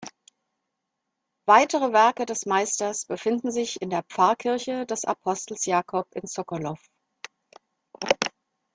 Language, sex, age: German, female, 50-59